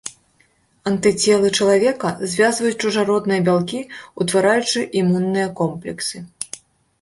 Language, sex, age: Belarusian, female, 30-39